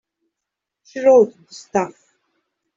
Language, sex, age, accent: English, female, 50-59, Australian English